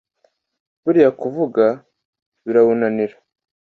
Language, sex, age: Kinyarwanda, male, under 19